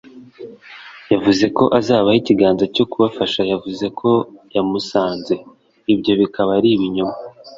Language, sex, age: Kinyarwanda, male, 19-29